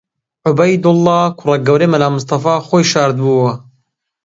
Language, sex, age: Central Kurdish, male, 19-29